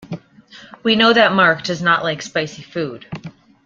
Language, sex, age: English, female, 19-29